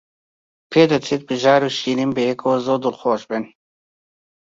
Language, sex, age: Central Kurdish, male, 19-29